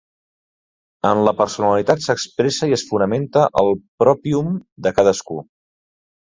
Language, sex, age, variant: Catalan, male, 40-49, Central